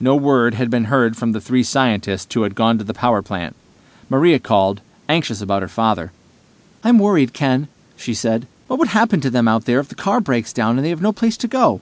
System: none